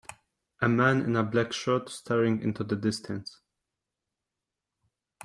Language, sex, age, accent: English, male, 19-29, United States English